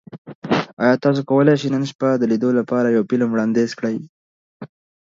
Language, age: Pashto, 19-29